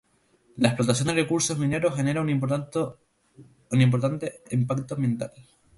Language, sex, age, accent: Spanish, male, 19-29, España: Islas Canarias